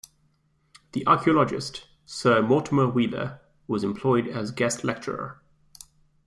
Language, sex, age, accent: English, male, 19-29, England English